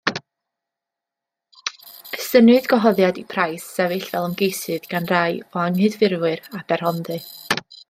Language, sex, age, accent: Welsh, female, 19-29, Y Deyrnas Unedig Cymraeg